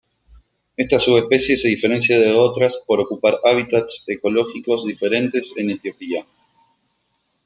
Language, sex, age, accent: Spanish, male, 30-39, Rioplatense: Argentina, Uruguay, este de Bolivia, Paraguay